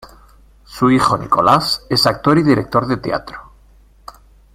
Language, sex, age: Spanish, male, 40-49